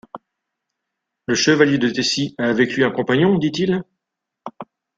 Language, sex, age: French, male, 40-49